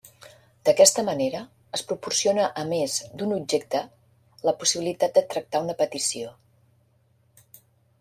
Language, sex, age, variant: Catalan, female, 50-59, Central